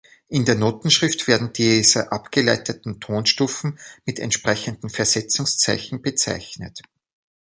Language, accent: German, Österreichisches Deutsch